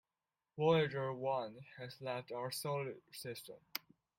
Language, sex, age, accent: English, male, under 19, United States English